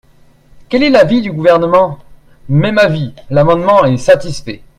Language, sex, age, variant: French, male, 19-29, Français de métropole